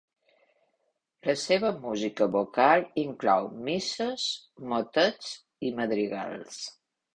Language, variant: Catalan, Balear